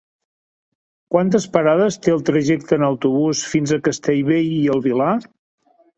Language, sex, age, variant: Catalan, male, 50-59, Central